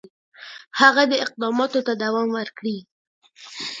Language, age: Pashto, 19-29